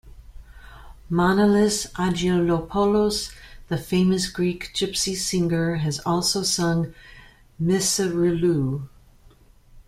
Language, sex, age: English, female, 40-49